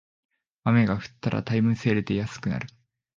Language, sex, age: Japanese, male, 19-29